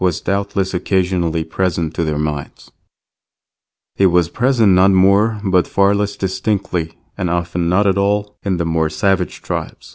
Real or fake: real